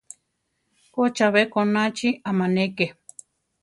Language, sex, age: Central Tarahumara, female, 50-59